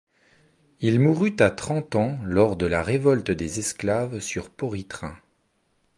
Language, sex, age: French, male, 40-49